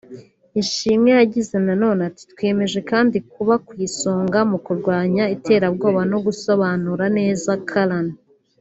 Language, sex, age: Kinyarwanda, female, under 19